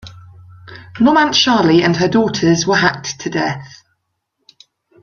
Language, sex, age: English, female, 40-49